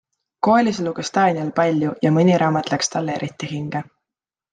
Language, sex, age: Estonian, female, 19-29